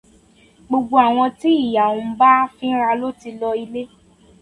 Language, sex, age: Yoruba, female, 19-29